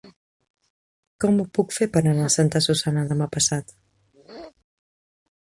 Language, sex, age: Catalan, female, 30-39